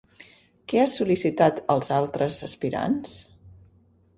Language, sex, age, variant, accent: Catalan, female, 60-69, Central, central